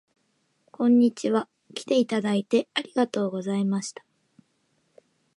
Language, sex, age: Japanese, female, 19-29